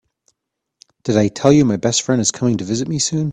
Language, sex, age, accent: English, male, 40-49, United States English